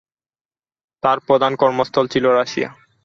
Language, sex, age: Bengali, male, 19-29